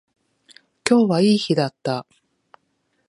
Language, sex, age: Japanese, female, 40-49